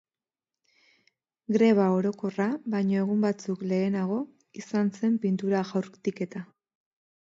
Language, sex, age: Basque, male, 30-39